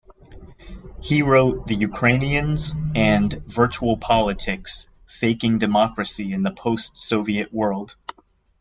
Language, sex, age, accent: English, male, 30-39, United States English